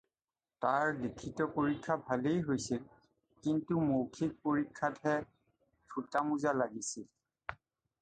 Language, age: Assamese, 40-49